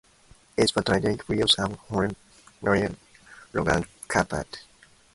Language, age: English, 19-29